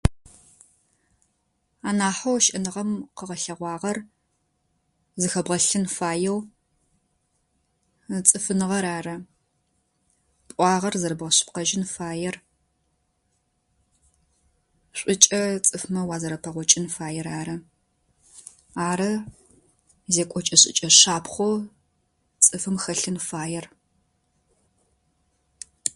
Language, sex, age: Adyghe, female, 30-39